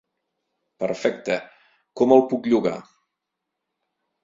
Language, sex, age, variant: Catalan, male, 40-49, Central